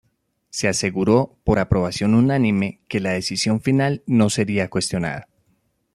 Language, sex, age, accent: Spanish, male, 30-39, Andino-Pacífico: Colombia, Perú, Ecuador, oeste de Bolivia y Venezuela andina